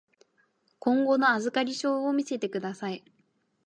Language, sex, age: Japanese, female, 19-29